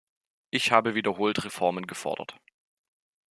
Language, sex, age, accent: German, male, 19-29, Deutschland Deutsch